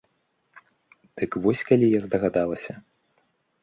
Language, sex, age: Belarusian, male, 19-29